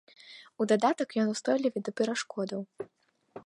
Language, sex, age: Belarusian, female, 19-29